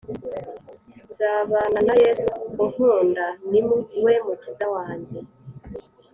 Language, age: Kinyarwanda, 19-29